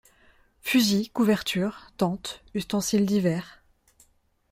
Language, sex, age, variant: French, female, 30-39, Français de métropole